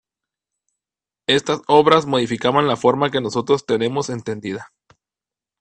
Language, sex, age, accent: Spanish, male, 30-39, México